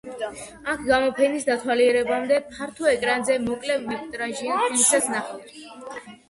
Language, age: Georgian, under 19